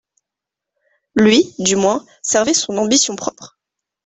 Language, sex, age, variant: French, female, 19-29, Français de métropole